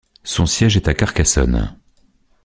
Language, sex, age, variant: French, male, 30-39, Français de métropole